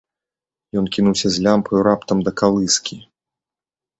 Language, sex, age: Belarusian, male, 30-39